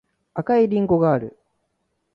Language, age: Japanese, 19-29